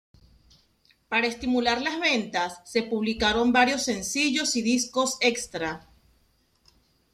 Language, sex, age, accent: Spanish, female, 40-49, Caribe: Cuba, Venezuela, Puerto Rico, República Dominicana, Panamá, Colombia caribeña, México caribeño, Costa del golfo de México